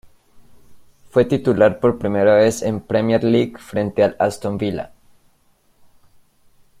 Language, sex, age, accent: Spanish, male, 19-29, Andino-Pacífico: Colombia, Perú, Ecuador, oeste de Bolivia y Venezuela andina